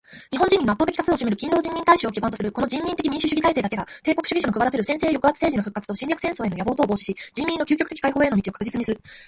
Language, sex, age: Japanese, female, 19-29